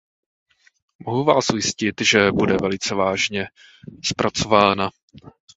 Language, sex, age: Czech, male, 30-39